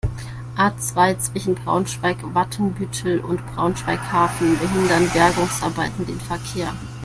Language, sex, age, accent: German, female, 19-29, Deutschland Deutsch